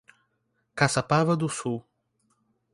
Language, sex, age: Portuguese, male, 19-29